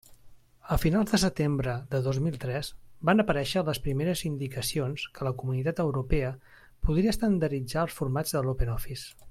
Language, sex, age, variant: Catalan, male, 40-49, Central